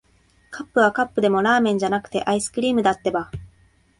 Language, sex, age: Japanese, female, 19-29